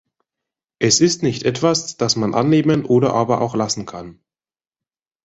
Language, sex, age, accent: German, male, 19-29, Deutschland Deutsch